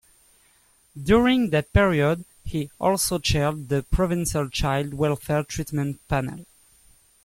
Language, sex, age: English, male, 30-39